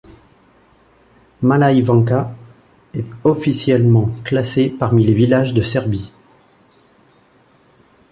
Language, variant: French, Français de métropole